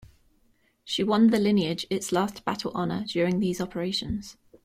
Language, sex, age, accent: English, female, 19-29, England English